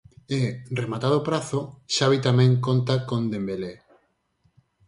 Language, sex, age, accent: Galician, male, 40-49, Normativo (estándar)